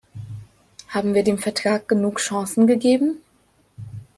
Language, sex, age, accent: German, female, 19-29, Deutschland Deutsch